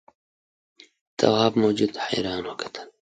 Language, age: Pashto, under 19